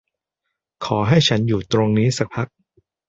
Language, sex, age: Thai, male, 30-39